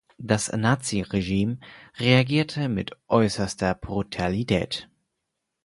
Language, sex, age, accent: German, male, 19-29, Deutschland Deutsch